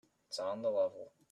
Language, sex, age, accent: English, male, 19-29, United States English